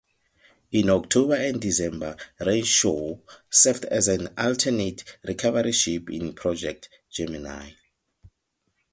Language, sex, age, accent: English, male, 30-39, Southern African (South Africa, Zimbabwe, Namibia)